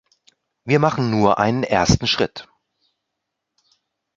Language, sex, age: German, male, 40-49